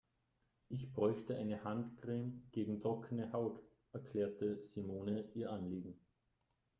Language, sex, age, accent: German, male, 30-39, Österreichisches Deutsch